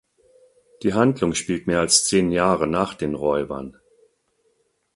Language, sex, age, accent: German, male, 60-69, Deutschland Deutsch